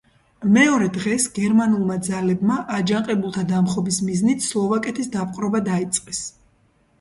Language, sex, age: Georgian, female, 30-39